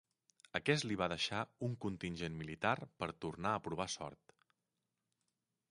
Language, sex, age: Catalan, male, 40-49